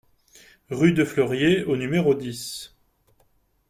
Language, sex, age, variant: French, male, 40-49, Français de métropole